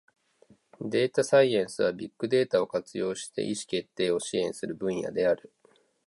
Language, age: Japanese, 30-39